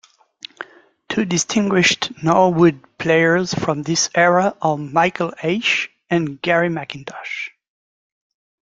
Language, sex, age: English, male, 30-39